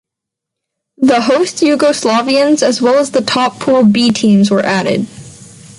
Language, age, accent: English, 19-29, United States English